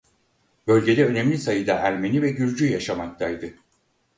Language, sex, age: Turkish, male, 60-69